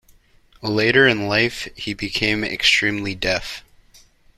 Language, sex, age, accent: English, male, 19-29, United States English